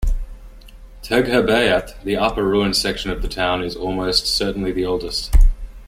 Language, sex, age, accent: English, male, 19-29, Australian English